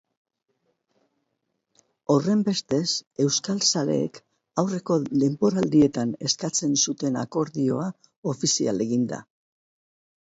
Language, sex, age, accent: Basque, female, 70-79, Mendebalekoa (Araba, Bizkaia, Gipuzkoako mendebaleko herri batzuk)